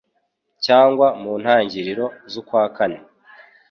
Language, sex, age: Kinyarwanda, female, 19-29